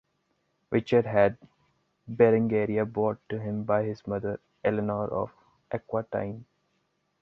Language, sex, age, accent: English, male, 19-29, India and South Asia (India, Pakistan, Sri Lanka)